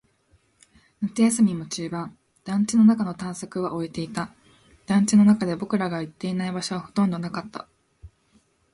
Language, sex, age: Japanese, female, 19-29